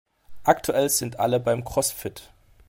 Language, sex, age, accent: German, male, 19-29, Deutschland Deutsch